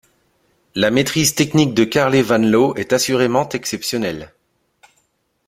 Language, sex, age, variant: French, male, 30-39, Français de métropole